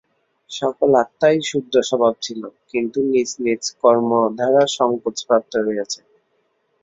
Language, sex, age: Bengali, male, 19-29